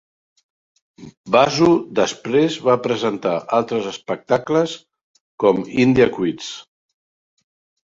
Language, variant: Catalan, Central